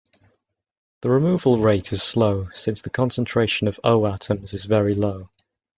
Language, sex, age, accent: English, male, under 19, England English